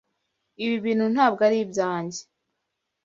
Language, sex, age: Kinyarwanda, female, 19-29